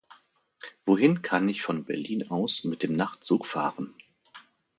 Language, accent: German, Deutschland Deutsch